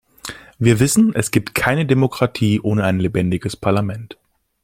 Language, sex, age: German, male, 19-29